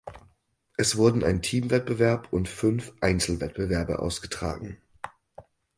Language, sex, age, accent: German, male, 30-39, Deutschland Deutsch